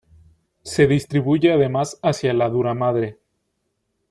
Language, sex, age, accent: Spanish, male, 19-29, México